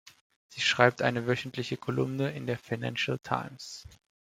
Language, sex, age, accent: German, male, 19-29, Deutschland Deutsch